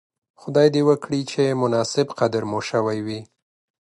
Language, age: Pashto, 30-39